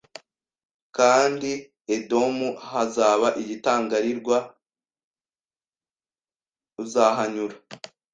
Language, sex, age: Kinyarwanda, male, 19-29